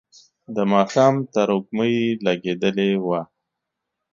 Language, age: Pashto, 50-59